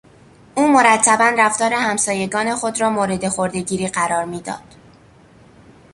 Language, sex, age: Persian, female, under 19